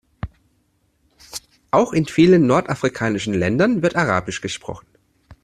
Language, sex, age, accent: German, male, 30-39, Deutschland Deutsch